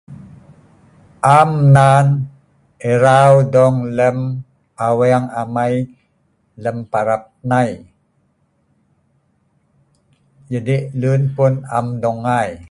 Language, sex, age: Sa'ban, male, 50-59